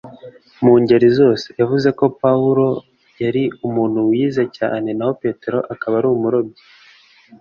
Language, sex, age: Kinyarwanda, male, 19-29